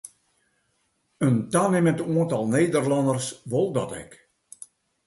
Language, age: Western Frisian, 70-79